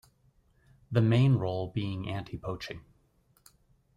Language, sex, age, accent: English, male, 50-59, Canadian English